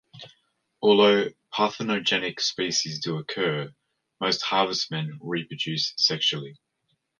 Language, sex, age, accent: English, male, 19-29, Australian English